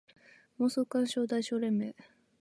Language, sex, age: Japanese, female, under 19